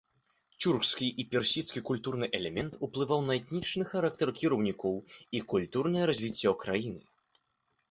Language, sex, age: Belarusian, male, 19-29